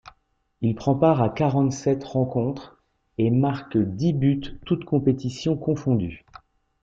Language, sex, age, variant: French, male, 40-49, Français de métropole